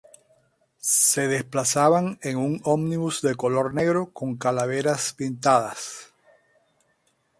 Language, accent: Spanish, Caribe: Cuba, Venezuela, Puerto Rico, República Dominicana, Panamá, Colombia caribeña, México caribeño, Costa del golfo de México